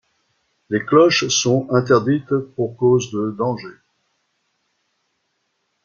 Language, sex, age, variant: French, male, 60-69, Français de métropole